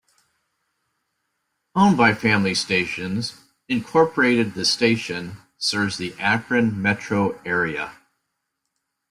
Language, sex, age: English, male, 50-59